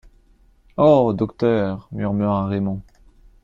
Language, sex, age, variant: French, male, 19-29, Français de métropole